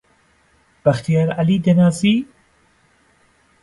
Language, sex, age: Central Kurdish, male, 19-29